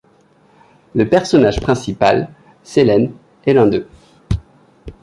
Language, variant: French, Français de métropole